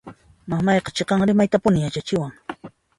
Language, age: Puno Quechua, 50-59